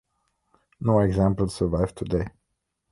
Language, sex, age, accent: English, male, 30-39, United States English